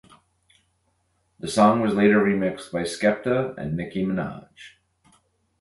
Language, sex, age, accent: English, male, 40-49, Canadian English